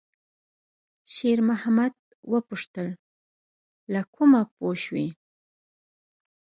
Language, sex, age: Pashto, female, 30-39